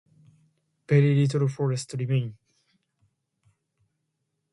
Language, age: English, 19-29